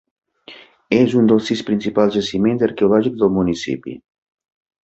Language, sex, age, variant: Catalan, male, 50-59, Central